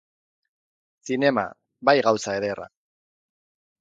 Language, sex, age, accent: Basque, male, 30-39, Erdialdekoa edo Nafarra (Gipuzkoa, Nafarroa)